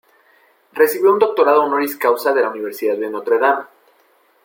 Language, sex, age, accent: Spanish, male, 19-29, México